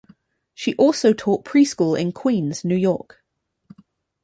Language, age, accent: English, 30-39, England English